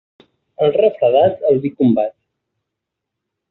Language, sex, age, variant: Catalan, male, 30-39, Central